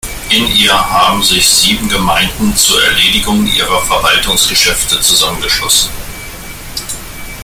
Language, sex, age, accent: German, male, 40-49, Deutschland Deutsch